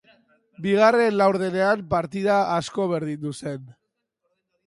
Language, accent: Basque, Mendebalekoa (Araba, Bizkaia, Gipuzkoako mendebaleko herri batzuk)